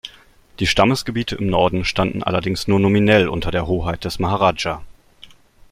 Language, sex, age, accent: German, male, 19-29, Deutschland Deutsch